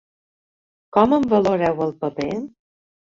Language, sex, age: Catalan, female, 40-49